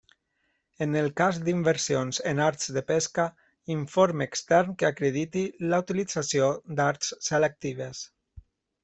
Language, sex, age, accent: Catalan, male, 30-39, valencià